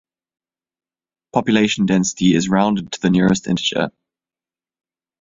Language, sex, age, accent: English, male, 19-29, Southern African (South Africa, Zimbabwe, Namibia)